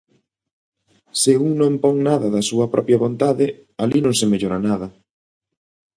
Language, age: Galician, 30-39